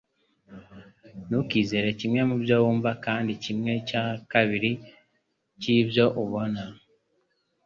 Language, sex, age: Kinyarwanda, male, 19-29